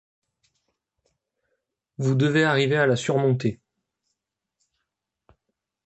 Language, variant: French, Français de métropole